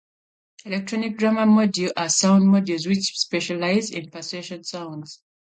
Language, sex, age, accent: English, female, 19-29, England English